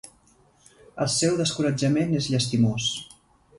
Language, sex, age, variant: Catalan, female, 50-59, Central